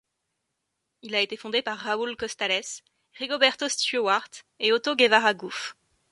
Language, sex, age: French, female, 19-29